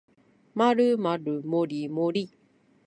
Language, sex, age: Japanese, female, 30-39